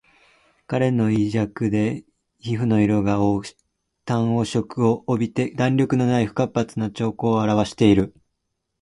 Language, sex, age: Japanese, male, 19-29